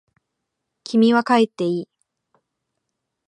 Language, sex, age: Japanese, female, 19-29